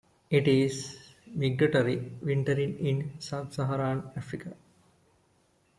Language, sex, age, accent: English, male, 19-29, India and South Asia (India, Pakistan, Sri Lanka)